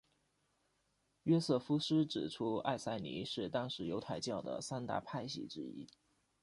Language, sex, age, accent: Chinese, male, 19-29, 出生地：福建省